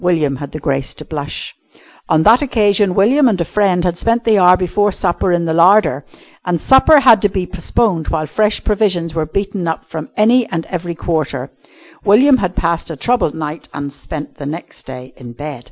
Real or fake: real